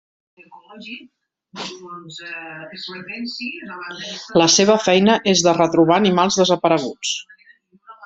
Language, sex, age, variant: Catalan, female, 40-49, Central